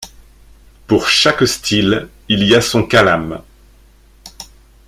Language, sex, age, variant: French, male, 50-59, Français de métropole